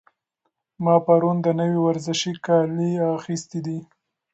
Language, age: Pashto, 30-39